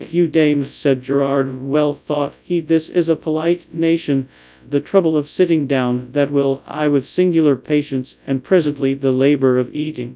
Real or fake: fake